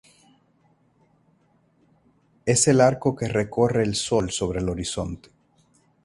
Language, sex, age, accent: Spanish, male, 40-49, Caribe: Cuba, Venezuela, Puerto Rico, República Dominicana, Panamá, Colombia caribeña, México caribeño, Costa del golfo de México